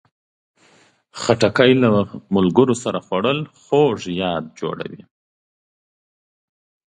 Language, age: Pashto, 30-39